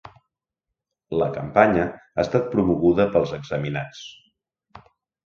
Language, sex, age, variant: Catalan, male, 40-49, Central